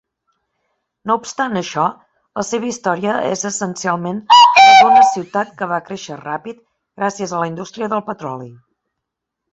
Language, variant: Catalan, Central